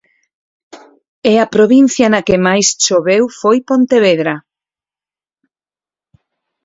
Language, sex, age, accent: Galician, female, 50-59, Normativo (estándar)